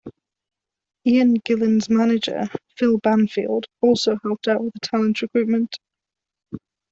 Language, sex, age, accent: English, female, 30-39, Welsh English